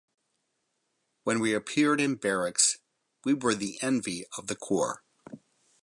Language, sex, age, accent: English, male, 50-59, United States English